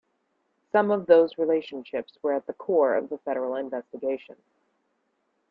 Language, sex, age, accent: English, female, 19-29, United States English